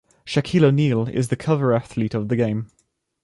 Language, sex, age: English, male, 19-29